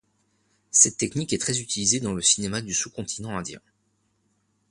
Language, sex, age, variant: French, male, 30-39, Français de métropole